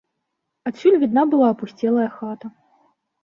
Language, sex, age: Belarusian, female, 19-29